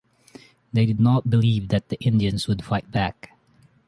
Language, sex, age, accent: English, male, 19-29, Filipino